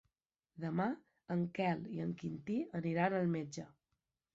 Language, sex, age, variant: Catalan, female, 30-39, Balear